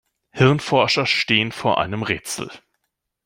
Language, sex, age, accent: German, male, 40-49, Deutschland Deutsch